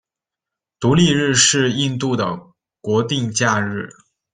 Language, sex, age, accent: Chinese, male, 19-29, 出生地：山西省